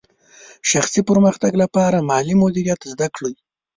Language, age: Pashto, 30-39